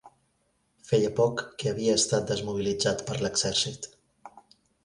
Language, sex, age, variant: Catalan, male, 40-49, Central